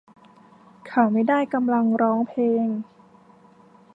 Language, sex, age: Thai, female, 19-29